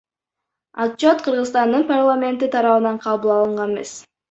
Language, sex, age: Kyrgyz, female, under 19